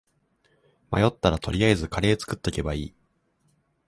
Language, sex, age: Japanese, male, 19-29